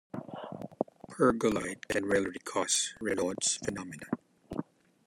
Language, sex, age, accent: English, male, 50-59, Filipino